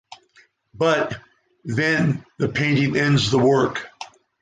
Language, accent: English, United States English